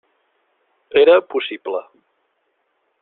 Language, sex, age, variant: Catalan, male, 40-49, Central